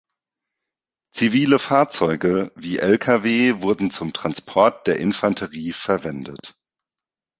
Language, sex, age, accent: German, male, 30-39, Deutschland Deutsch